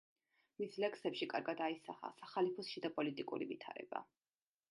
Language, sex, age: Georgian, female, 30-39